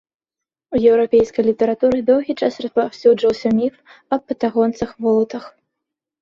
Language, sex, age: Belarusian, female, 19-29